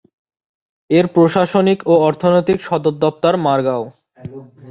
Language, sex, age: Bengali, male, 19-29